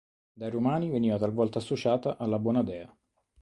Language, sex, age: Italian, male, 30-39